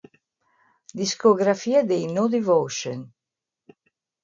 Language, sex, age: Italian, female, 60-69